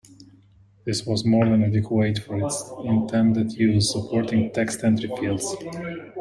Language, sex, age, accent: English, male, 30-39, United States English